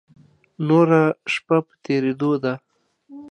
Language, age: Pashto, 30-39